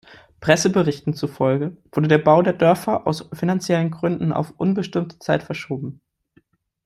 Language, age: German, 19-29